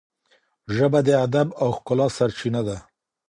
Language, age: Pashto, 50-59